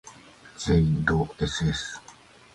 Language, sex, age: Japanese, male, 50-59